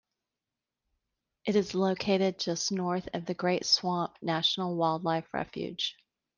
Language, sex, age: English, female, 40-49